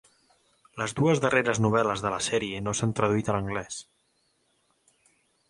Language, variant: Catalan, Central